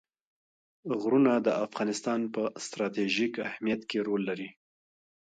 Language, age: Pashto, 30-39